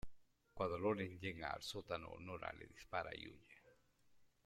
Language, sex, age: Spanish, male, 40-49